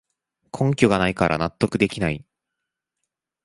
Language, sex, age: Japanese, male, 19-29